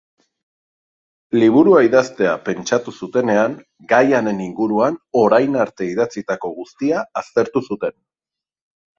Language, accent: Basque, Erdialdekoa edo Nafarra (Gipuzkoa, Nafarroa)